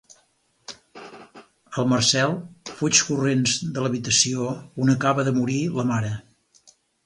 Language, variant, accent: Catalan, Central, central; Empordanès